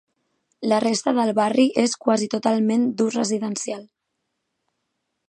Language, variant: Catalan, Central